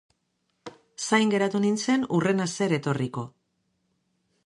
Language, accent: Basque, Mendebalekoa (Araba, Bizkaia, Gipuzkoako mendebaleko herri batzuk)